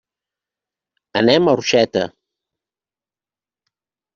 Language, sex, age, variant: Catalan, male, 50-59, Central